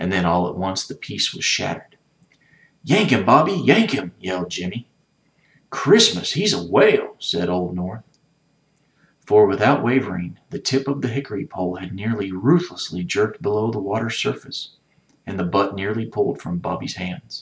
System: none